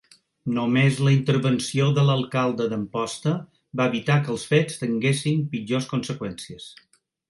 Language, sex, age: Catalan, male, 60-69